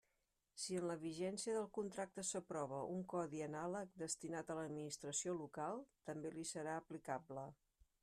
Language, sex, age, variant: Catalan, female, 60-69, Central